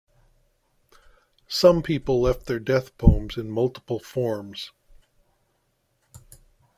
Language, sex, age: English, male, 60-69